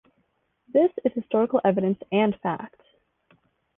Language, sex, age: English, female, under 19